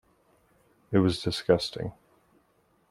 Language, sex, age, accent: English, male, 30-39, United States English